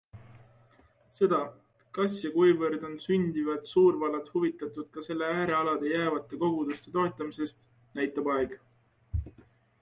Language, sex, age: Estonian, male, 19-29